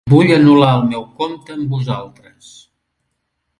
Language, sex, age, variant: Catalan, male, 60-69, Central